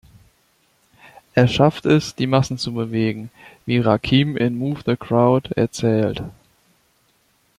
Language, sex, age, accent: German, male, 19-29, Deutschland Deutsch